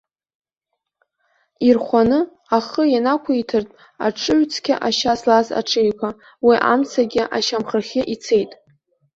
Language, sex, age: Abkhazian, female, under 19